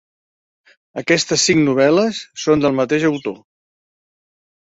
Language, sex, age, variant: Catalan, male, 60-69, Central